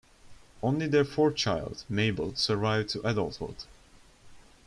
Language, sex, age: English, male, 19-29